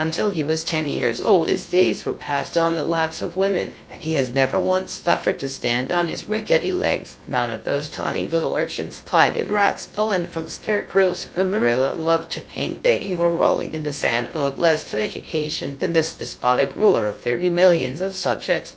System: TTS, GlowTTS